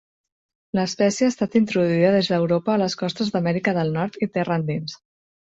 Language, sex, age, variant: Catalan, female, 30-39, Central